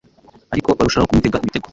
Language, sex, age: Kinyarwanda, male, under 19